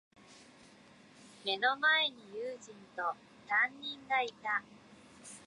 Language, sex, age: Japanese, male, 19-29